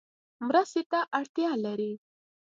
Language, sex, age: Pashto, female, under 19